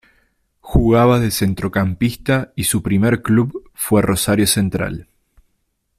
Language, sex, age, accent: Spanish, male, 30-39, Rioplatense: Argentina, Uruguay, este de Bolivia, Paraguay